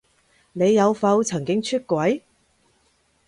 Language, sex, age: Cantonese, female, 30-39